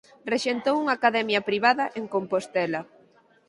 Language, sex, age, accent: Galician, female, 19-29, Normativo (estándar)